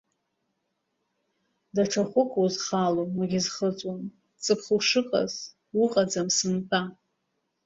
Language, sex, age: Abkhazian, female, 30-39